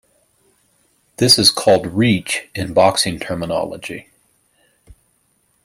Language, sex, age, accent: English, male, 40-49, United States English